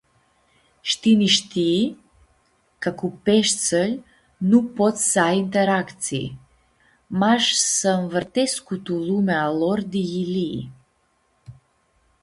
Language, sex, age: Aromanian, female, 30-39